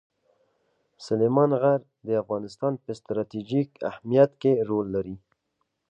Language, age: Pashto, 19-29